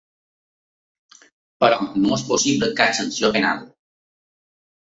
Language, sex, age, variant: Catalan, male, 50-59, Balear